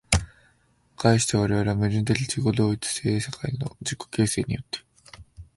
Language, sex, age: Japanese, male, 19-29